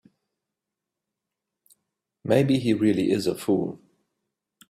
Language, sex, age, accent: English, male, 50-59, England English